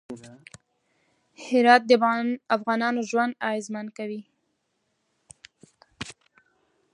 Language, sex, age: Pashto, female, 19-29